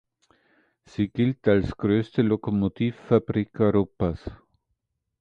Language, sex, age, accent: German, male, 60-69, Österreichisches Deutsch